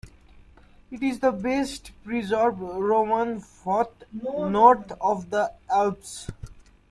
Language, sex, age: English, male, 19-29